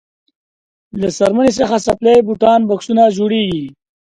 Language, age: Pashto, 19-29